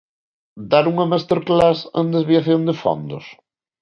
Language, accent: Galician, Neofalante